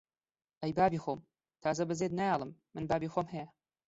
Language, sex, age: Central Kurdish, male, 19-29